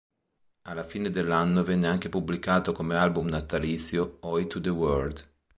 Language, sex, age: Italian, male, 40-49